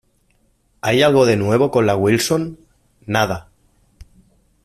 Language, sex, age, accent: Spanish, male, 40-49, España: Norte peninsular (Asturias, Castilla y León, Cantabria, País Vasco, Navarra, Aragón, La Rioja, Guadalajara, Cuenca)